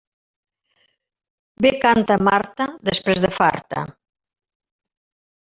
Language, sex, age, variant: Catalan, female, 60-69, Central